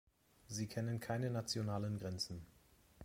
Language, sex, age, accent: German, male, 30-39, Deutschland Deutsch